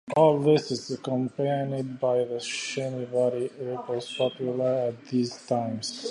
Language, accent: English, United States English